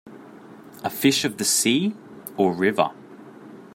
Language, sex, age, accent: English, male, 19-29, Australian English